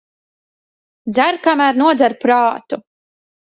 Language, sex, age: Latvian, female, 30-39